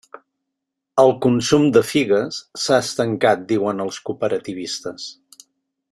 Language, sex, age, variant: Catalan, male, 50-59, Central